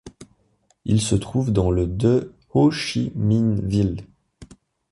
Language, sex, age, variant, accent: French, male, 19-29, Français d'Europe, Français de Suisse